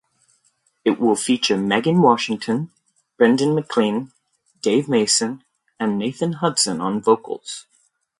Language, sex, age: English, male, 30-39